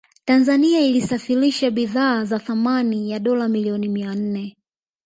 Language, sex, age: Swahili, male, 19-29